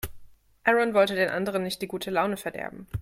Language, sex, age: German, female, 30-39